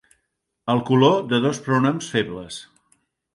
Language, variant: Catalan, Central